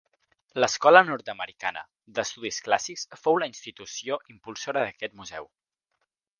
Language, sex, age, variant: Catalan, male, under 19, Central